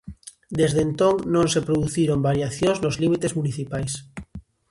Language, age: Galician, under 19